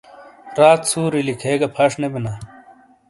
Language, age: Shina, 30-39